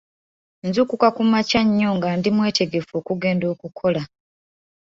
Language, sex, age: Ganda, female, 19-29